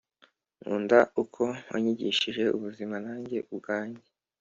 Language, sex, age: Kinyarwanda, female, 19-29